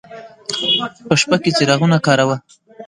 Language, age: Pashto, under 19